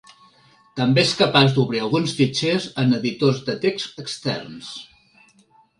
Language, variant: Catalan, Central